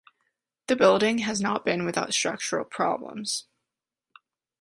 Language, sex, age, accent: English, female, under 19, United States English